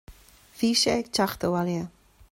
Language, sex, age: Irish, female, 40-49